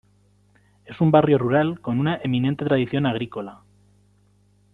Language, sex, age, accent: Spanish, male, 19-29, España: Centro-Sur peninsular (Madrid, Toledo, Castilla-La Mancha)